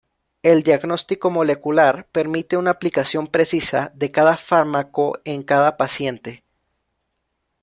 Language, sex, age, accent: Spanish, male, 19-29, México